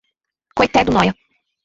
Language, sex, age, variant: Portuguese, female, 19-29, Portuguese (Brasil)